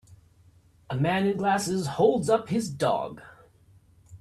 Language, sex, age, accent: English, male, 30-39, United States English